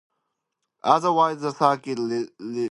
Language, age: English, 19-29